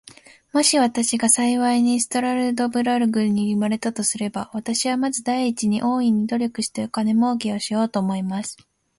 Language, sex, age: Japanese, female, 19-29